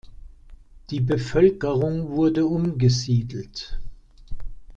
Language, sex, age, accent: German, male, 60-69, Deutschland Deutsch